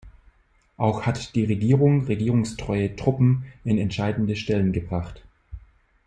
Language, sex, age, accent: German, male, 30-39, Deutschland Deutsch